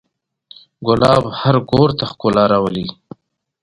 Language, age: Pashto, 30-39